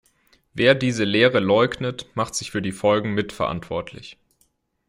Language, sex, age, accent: German, male, 19-29, Deutschland Deutsch